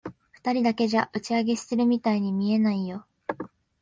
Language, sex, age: Japanese, female, 19-29